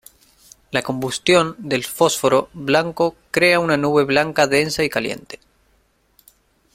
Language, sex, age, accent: Spanish, male, 19-29, Rioplatense: Argentina, Uruguay, este de Bolivia, Paraguay